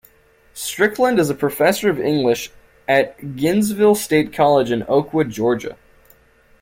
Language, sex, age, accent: English, male, under 19, Canadian English